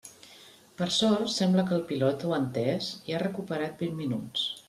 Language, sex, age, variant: Catalan, female, 50-59, Central